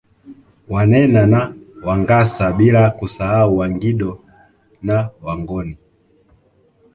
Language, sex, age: Swahili, male, 19-29